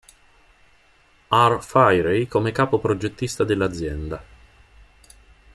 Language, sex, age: Italian, male, 50-59